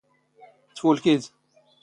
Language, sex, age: Standard Moroccan Tamazight, male, 30-39